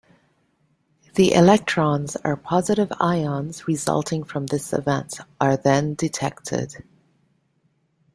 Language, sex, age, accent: English, female, 50-59, Canadian English